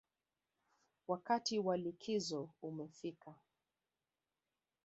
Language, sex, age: Swahili, female, 60-69